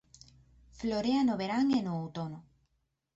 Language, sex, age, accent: Galician, female, 19-29, Oriental (común en zona oriental); Normativo (estándar)